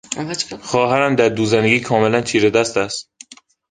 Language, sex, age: Persian, male, under 19